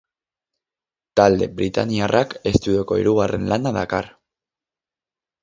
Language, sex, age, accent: Basque, male, 19-29, Mendebalekoa (Araba, Bizkaia, Gipuzkoako mendebaleko herri batzuk)